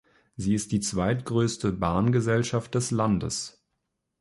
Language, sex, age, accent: German, male, 19-29, Deutschland Deutsch